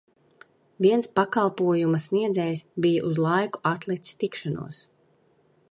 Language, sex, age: Latvian, female, 30-39